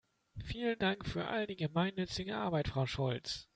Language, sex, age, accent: German, male, 19-29, Deutschland Deutsch